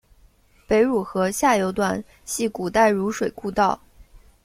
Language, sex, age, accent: Chinese, female, 30-39, 出生地：上海市